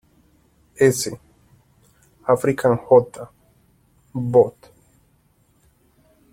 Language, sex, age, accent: Spanish, male, 19-29, Caribe: Cuba, Venezuela, Puerto Rico, República Dominicana, Panamá, Colombia caribeña, México caribeño, Costa del golfo de México